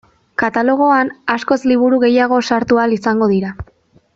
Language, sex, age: Basque, female, 19-29